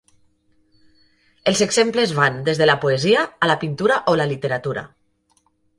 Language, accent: Catalan, valencià